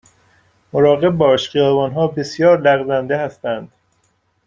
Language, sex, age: Persian, male, 30-39